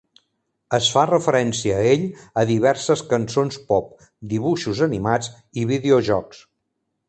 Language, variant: Catalan, Central